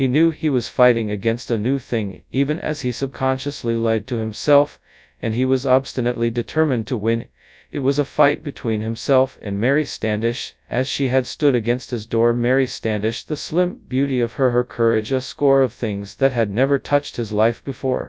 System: TTS, FastPitch